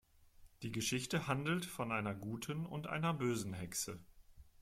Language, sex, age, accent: German, male, 30-39, Deutschland Deutsch